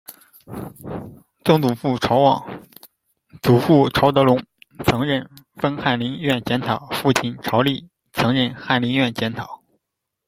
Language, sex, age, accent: Chinese, male, 19-29, 出生地：江苏省